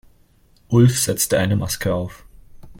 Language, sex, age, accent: German, male, 19-29, Deutschland Deutsch